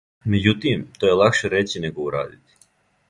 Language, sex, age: Serbian, male, 19-29